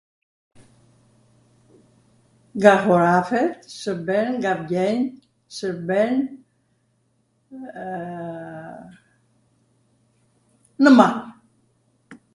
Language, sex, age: Arvanitika Albanian, female, 80-89